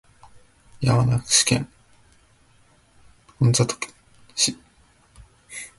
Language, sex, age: Japanese, male, 19-29